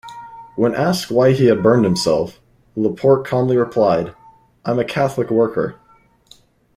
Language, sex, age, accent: English, male, 19-29, United States English